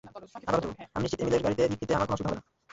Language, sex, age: Bengali, male, under 19